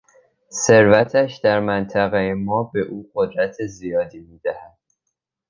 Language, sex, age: Persian, male, under 19